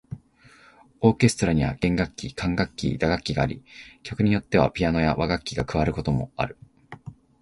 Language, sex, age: Japanese, male, 19-29